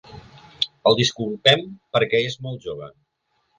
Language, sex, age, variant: Catalan, male, 50-59, Central